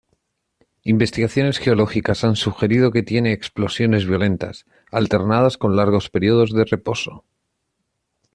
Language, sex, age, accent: Spanish, male, 19-29, España: Sur peninsular (Andalucia, Extremadura, Murcia)